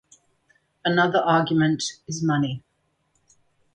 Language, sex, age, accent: English, female, 70-79, England English